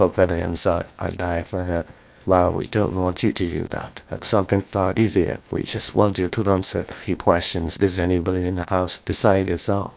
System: TTS, GlowTTS